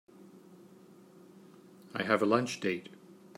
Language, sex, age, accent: English, male, 60-69, Canadian English